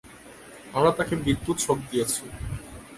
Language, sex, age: Bengali, male, 19-29